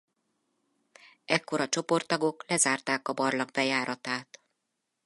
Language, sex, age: Hungarian, female, 50-59